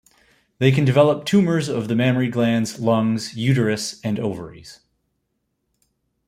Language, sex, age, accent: English, male, 30-39, United States English